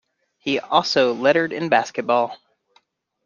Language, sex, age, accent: English, male, 30-39, United States English